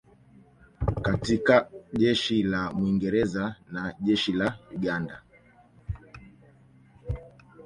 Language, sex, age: Swahili, male, 30-39